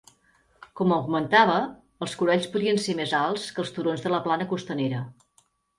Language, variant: Catalan, Central